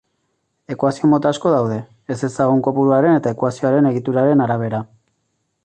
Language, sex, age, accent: Basque, male, 40-49, Erdialdekoa edo Nafarra (Gipuzkoa, Nafarroa)